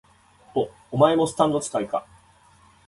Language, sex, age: Japanese, male, 30-39